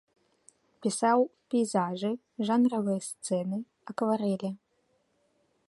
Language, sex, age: Belarusian, female, 19-29